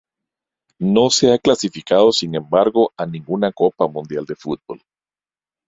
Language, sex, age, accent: Spanish, male, 40-49, América central